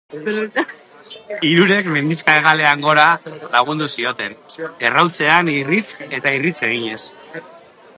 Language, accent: Basque, Mendebalekoa (Araba, Bizkaia, Gipuzkoako mendebaleko herri batzuk)